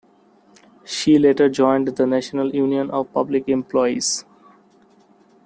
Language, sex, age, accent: English, male, 19-29, India and South Asia (India, Pakistan, Sri Lanka)